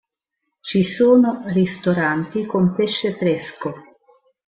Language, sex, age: Italian, female, 50-59